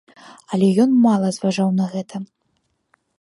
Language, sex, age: Belarusian, female, under 19